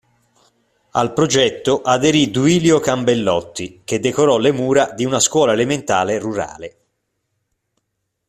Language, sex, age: Italian, male, 40-49